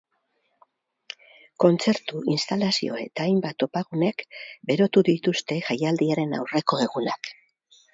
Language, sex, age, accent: Basque, female, 70-79, Mendebalekoa (Araba, Bizkaia, Gipuzkoako mendebaleko herri batzuk)